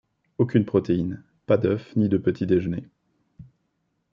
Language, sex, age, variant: French, male, 40-49, Français de métropole